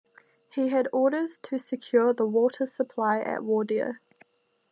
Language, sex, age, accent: English, female, 19-29, New Zealand English